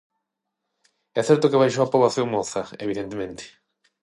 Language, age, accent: Galician, 30-39, Central (gheada); Normativo (estándar); Neofalante